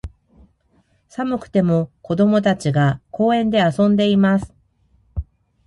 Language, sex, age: Japanese, female, 40-49